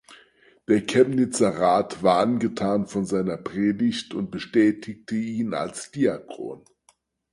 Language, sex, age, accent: German, male, 50-59, Deutschland Deutsch